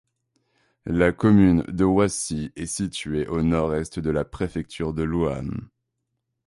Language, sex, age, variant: French, male, 19-29, Français de métropole